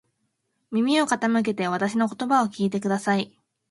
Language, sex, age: Japanese, female, 19-29